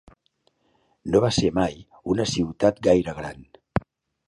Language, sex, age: Catalan, male, 50-59